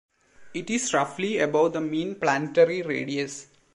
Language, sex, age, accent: English, male, 19-29, India and South Asia (India, Pakistan, Sri Lanka)